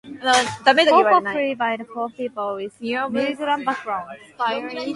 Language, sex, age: English, female, 19-29